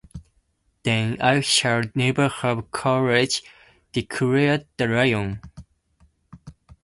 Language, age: English, 19-29